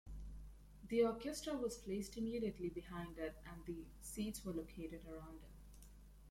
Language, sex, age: English, female, 19-29